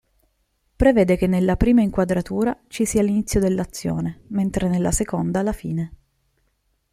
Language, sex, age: Italian, female, 30-39